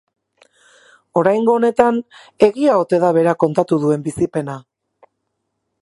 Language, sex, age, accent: Basque, female, 40-49, Erdialdekoa edo Nafarra (Gipuzkoa, Nafarroa)